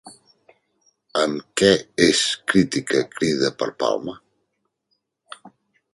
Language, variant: Catalan, Central